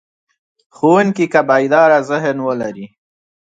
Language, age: Pashto, 30-39